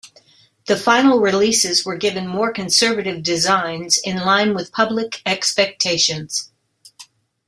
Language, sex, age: English, female, 60-69